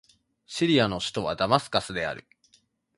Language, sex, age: Japanese, male, 19-29